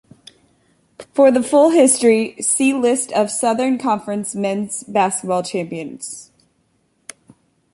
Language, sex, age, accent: English, female, 30-39, United States English